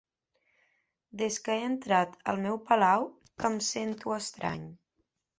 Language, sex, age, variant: Catalan, female, 19-29, Central